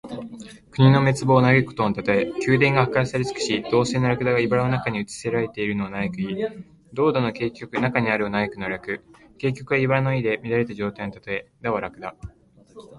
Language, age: Japanese, 19-29